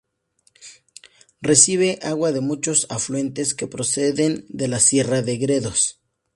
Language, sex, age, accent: Spanish, male, 19-29, México